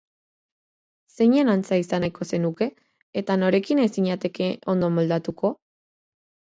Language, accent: Basque, Erdialdekoa edo Nafarra (Gipuzkoa, Nafarroa)